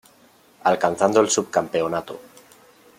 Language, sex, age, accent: Spanish, male, 30-39, España: Norte peninsular (Asturias, Castilla y León, Cantabria, País Vasco, Navarra, Aragón, La Rioja, Guadalajara, Cuenca)